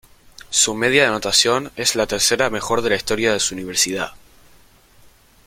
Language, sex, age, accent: Spanish, male, under 19, Rioplatense: Argentina, Uruguay, este de Bolivia, Paraguay